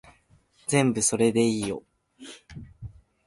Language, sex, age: Japanese, male, 19-29